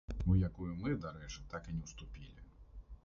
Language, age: Belarusian, 30-39